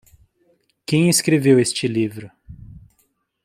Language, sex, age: Portuguese, male, 40-49